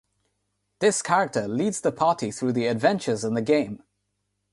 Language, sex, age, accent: English, male, 19-29, England English; India and South Asia (India, Pakistan, Sri Lanka)